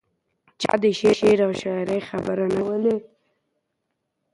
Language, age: Pashto, 19-29